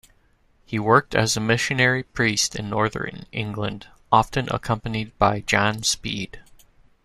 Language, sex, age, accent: English, male, 30-39, United States English